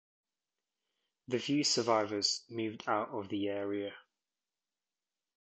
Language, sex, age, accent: English, male, 30-39, England English